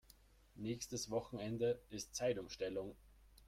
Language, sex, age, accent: German, male, 30-39, Österreichisches Deutsch